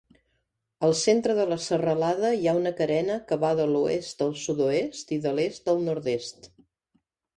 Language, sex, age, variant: Catalan, female, 50-59, Central